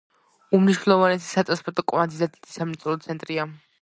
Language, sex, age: Georgian, female, under 19